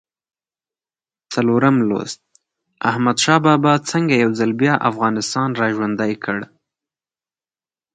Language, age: Pashto, 19-29